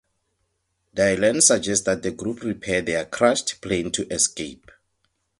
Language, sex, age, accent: English, male, 30-39, Southern African (South Africa, Zimbabwe, Namibia)